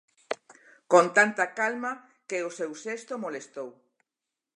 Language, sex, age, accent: Galician, female, 60-69, Normativo (estándar)